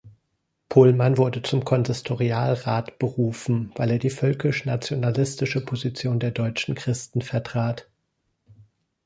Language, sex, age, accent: German, male, 40-49, Deutschland Deutsch